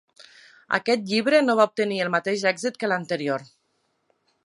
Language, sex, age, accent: Catalan, female, 30-39, valencià